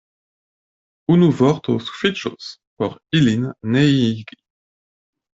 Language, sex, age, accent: Esperanto, male, 19-29, Internacia